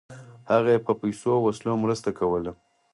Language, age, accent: Pashto, 19-29, معیاري پښتو